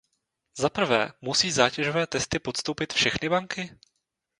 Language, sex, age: Czech, male, 19-29